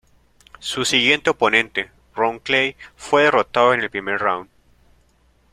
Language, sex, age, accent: Spanish, male, 19-29, Andino-Pacífico: Colombia, Perú, Ecuador, oeste de Bolivia y Venezuela andina